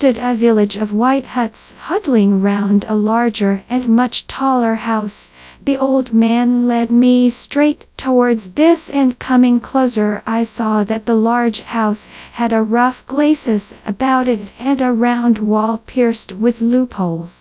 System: TTS, FastPitch